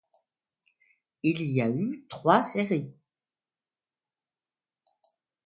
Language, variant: French, Français de métropole